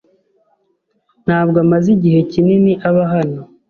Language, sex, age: Kinyarwanda, male, 19-29